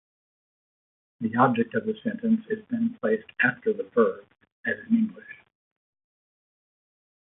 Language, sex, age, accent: English, male, 60-69, United States English